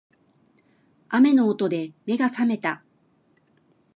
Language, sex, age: Japanese, female, 50-59